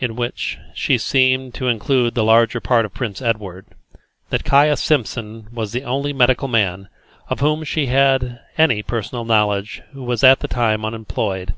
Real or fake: real